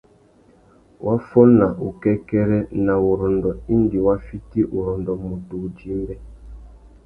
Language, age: Tuki, 40-49